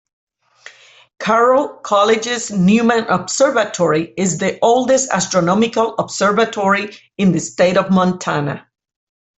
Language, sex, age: English, female, 60-69